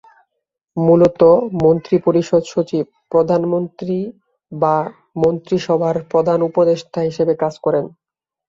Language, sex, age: Bengali, male, under 19